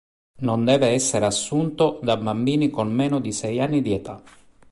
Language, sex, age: Italian, male, 30-39